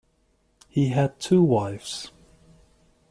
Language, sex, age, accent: English, male, 30-39, United States English